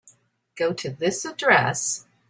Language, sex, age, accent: English, male, 50-59, United States English